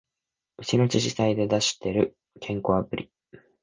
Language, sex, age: Japanese, male, 19-29